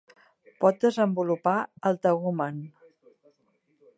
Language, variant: Catalan, Central